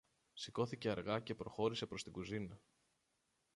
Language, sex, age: Greek, male, 30-39